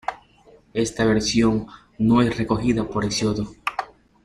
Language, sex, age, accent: Spanish, male, 19-29, Andino-Pacífico: Colombia, Perú, Ecuador, oeste de Bolivia y Venezuela andina